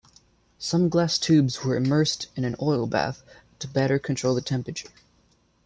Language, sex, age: English, male, under 19